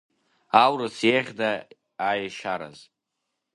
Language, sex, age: Abkhazian, male, under 19